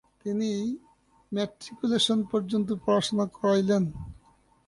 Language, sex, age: Bengali, male, 19-29